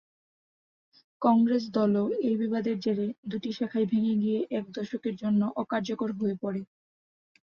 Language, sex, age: Bengali, female, 19-29